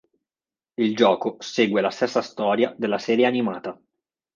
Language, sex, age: Italian, male, 30-39